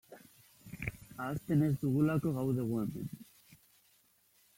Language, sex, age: Basque, male, 19-29